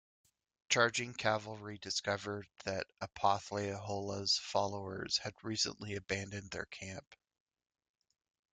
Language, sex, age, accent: English, male, 30-39, United States English